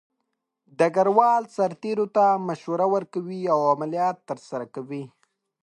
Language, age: Pashto, 19-29